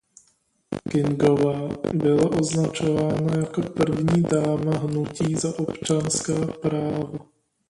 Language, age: Czech, 30-39